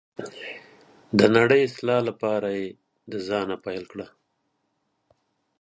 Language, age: Pashto, 60-69